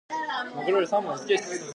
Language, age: Japanese, 19-29